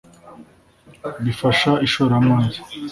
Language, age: Kinyarwanda, 19-29